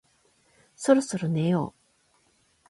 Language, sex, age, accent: Japanese, female, 50-59, 関西; 関東